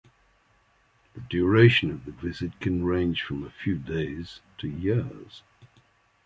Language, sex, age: English, male, 70-79